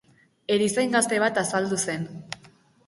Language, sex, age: Basque, female, under 19